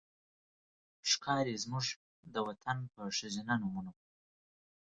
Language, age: Pashto, 30-39